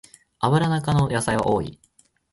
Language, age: Japanese, 19-29